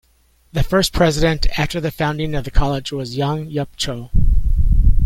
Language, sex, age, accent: English, male, 60-69, United States English